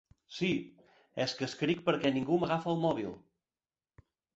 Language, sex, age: Catalan, male, 50-59